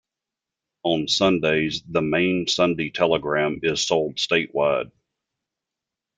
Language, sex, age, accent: English, male, 50-59, United States English